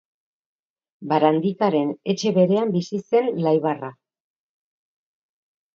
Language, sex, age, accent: Basque, female, 50-59, Mendebalekoa (Araba, Bizkaia, Gipuzkoako mendebaleko herri batzuk)